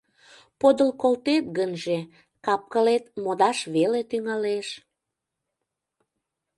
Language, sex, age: Mari, female, 30-39